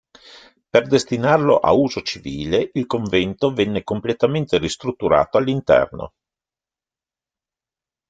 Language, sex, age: Italian, male, 60-69